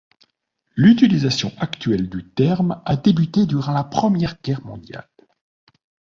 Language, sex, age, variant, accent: French, male, 40-49, Français d'Europe, Français de Suisse